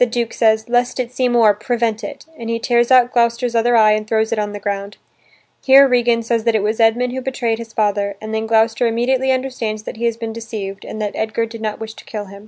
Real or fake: real